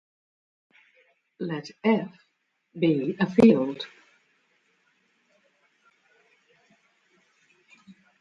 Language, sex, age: English, female, 50-59